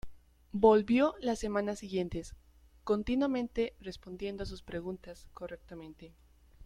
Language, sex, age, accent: Spanish, female, under 19, Andino-Pacífico: Colombia, Perú, Ecuador, oeste de Bolivia y Venezuela andina